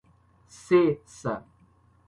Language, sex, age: Portuguese, male, under 19